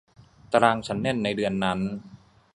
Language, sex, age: Thai, male, 30-39